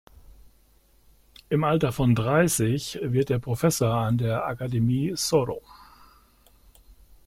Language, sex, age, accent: German, male, 60-69, Deutschland Deutsch